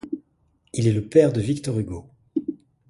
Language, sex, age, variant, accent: French, male, 40-49, Français d'Europe, Français de Belgique